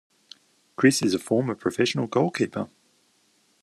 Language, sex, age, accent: English, male, 30-39, Australian English